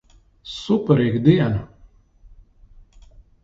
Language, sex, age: Latvian, male, 40-49